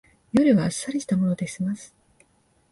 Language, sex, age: Japanese, female, 40-49